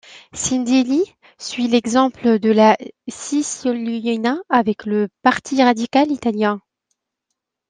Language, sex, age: French, female, 30-39